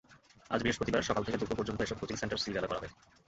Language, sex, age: Bengali, male, 19-29